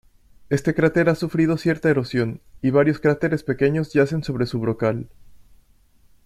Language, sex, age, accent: Spanish, male, 19-29, México